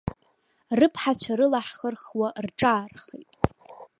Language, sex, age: Abkhazian, female, under 19